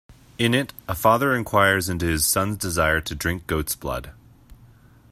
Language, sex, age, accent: English, male, 30-39, United States English